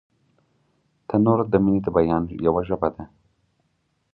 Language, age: Pashto, 19-29